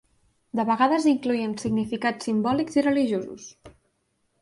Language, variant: Catalan, Central